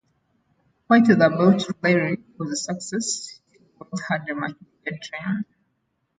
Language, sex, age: English, female, 19-29